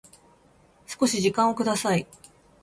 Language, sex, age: Japanese, female, 30-39